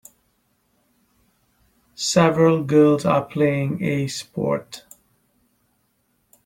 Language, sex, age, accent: English, male, 40-49, Canadian English